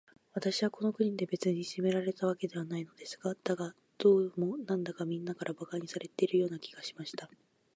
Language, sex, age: Japanese, female, 19-29